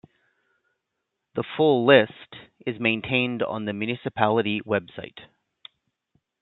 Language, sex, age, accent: English, male, 40-49, Canadian English